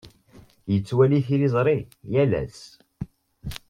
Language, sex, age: Kabyle, male, under 19